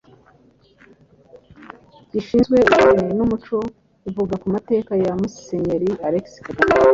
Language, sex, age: Kinyarwanda, female, 40-49